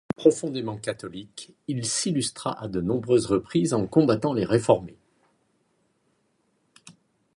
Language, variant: French, Français de métropole